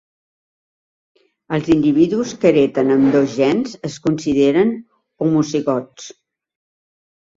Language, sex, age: Catalan, female, 60-69